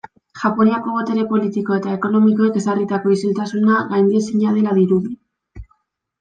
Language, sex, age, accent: Basque, female, 19-29, Mendebalekoa (Araba, Bizkaia, Gipuzkoako mendebaleko herri batzuk)